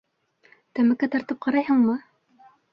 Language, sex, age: Bashkir, female, under 19